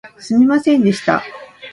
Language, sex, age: Japanese, female, 50-59